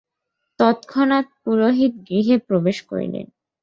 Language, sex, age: Bengali, female, 19-29